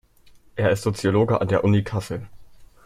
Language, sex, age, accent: German, male, under 19, Deutschland Deutsch